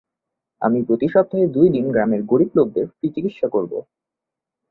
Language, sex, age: Bengali, male, 19-29